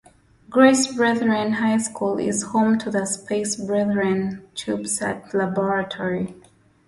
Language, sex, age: English, female, 19-29